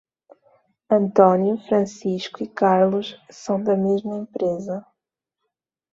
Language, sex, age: Portuguese, female, 19-29